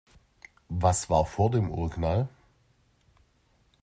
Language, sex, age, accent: German, male, 50-59, Deutschland Deutsch